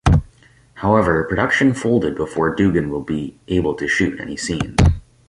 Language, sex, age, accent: English, male, 19-29, United States English